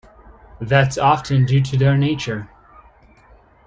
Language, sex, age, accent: English, male, 19-29, United States English